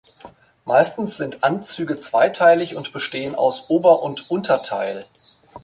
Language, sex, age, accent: German, male, 30-39, Deutschland Deutsch